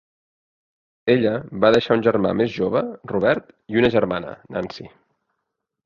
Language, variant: Catalan, Central